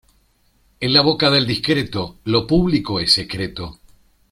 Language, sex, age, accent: Spanish, male, 50-59, Rioplatense: Argentina, Uruguay, este de Bolivia, Paraguay